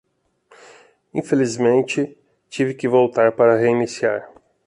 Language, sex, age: Portuguese, male, 40-49